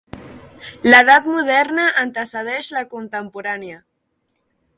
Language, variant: Catalan, Central